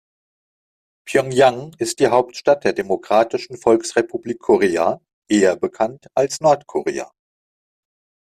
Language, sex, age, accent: German, male, 40-49, Deutschland Deutsch